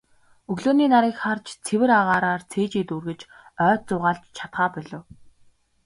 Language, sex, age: Mongolian, female, 19-29